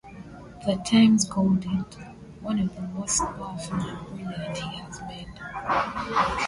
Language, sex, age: English, female, 19-29